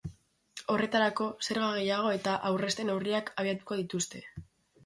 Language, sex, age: Basque, female, under 19